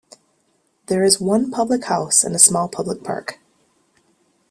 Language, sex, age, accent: English, female, 30-39, United States English